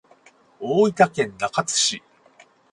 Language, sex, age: Japanese, male, 40-49